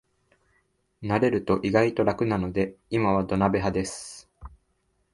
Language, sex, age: Japanese, male, 19-29